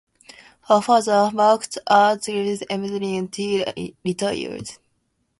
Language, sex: English, female